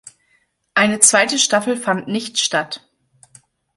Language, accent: German, Deutschland Deutsch